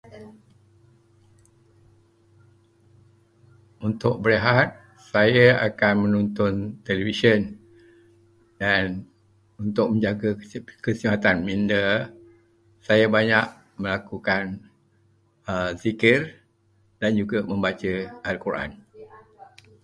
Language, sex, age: Malay, male, 70-79